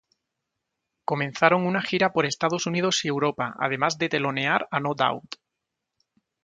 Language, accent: Spanish, España: Sur peninsular (Andalucia, Extremadura, Murcia)